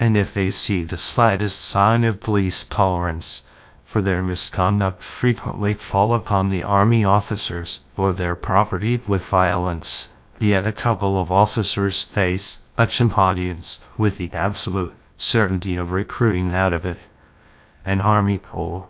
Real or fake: fake